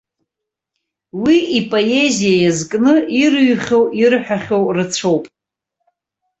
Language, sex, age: Abkhazian, female, 40-49